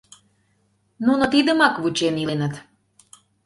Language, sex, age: Mari, female, 30-39